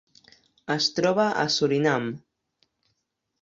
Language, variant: Catalan, Central